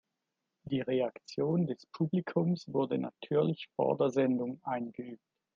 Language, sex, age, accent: German, male, 40-49, Schweizerdeutsch